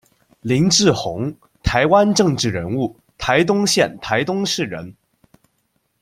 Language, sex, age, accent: Chinese, male, under 19, 出生地：江西省